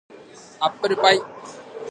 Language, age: Japanese, 19-29